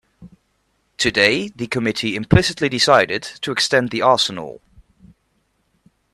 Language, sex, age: English, male, 19-29